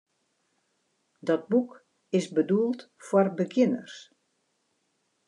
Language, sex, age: Western Frisian, female, 50-59